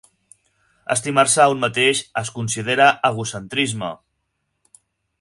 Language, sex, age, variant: Catalan, male, 19-29, Central